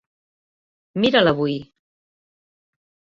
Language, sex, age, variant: Catalan, female, 40-49, Central